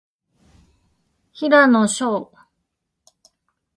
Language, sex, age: Japanese, female, 40-49